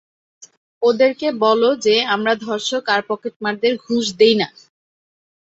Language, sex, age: Bengali, female, 19-29